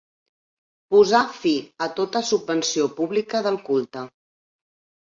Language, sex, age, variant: Catalan, female, 50-59, Central